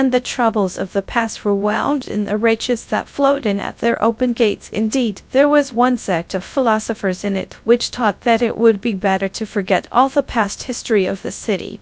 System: TTS, GradTTS